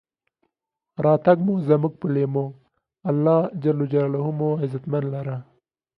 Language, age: Pashto, 19-29